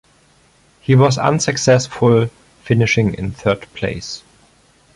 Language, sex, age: English, male, 19-29